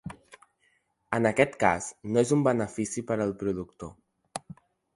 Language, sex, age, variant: Catalan, male, under 19, Central